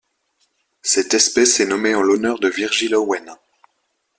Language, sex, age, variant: French, male, 19-29, Français de métropole